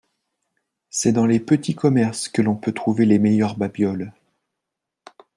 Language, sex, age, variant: French, male, 40-49, Français de métropole